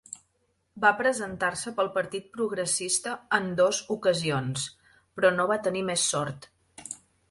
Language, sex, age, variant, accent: Catalan, female, 30-39, Central, nord-oriental; Empordanès